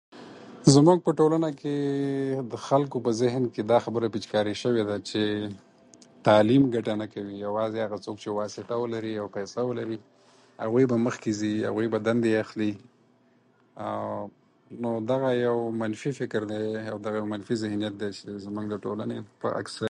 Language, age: Pashto, 19-29